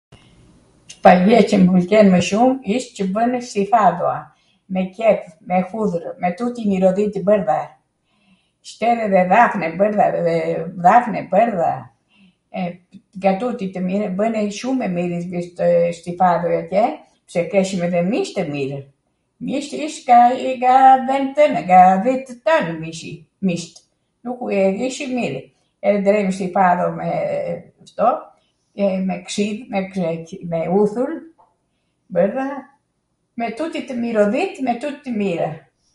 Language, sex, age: Arvanitika Albanian, female, 70-79